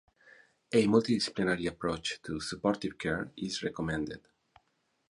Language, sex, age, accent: English, male, 50-59, England English